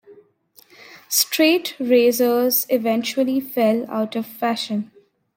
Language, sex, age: English, female, under 19